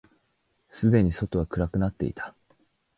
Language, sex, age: Japanese, male, 19-29